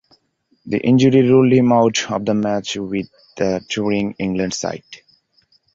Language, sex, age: English, male, 19-29